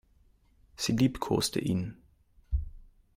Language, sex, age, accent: German, male, 19-29, Österreichisches Deutsch